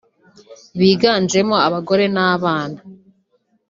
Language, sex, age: Kinyarwanda, female, under 19